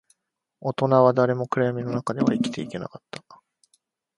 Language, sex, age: Japanese, male, 19-29